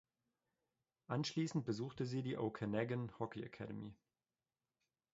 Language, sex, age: German, male, 30-39